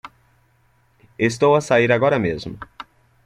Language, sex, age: Portuguese, male, 30-39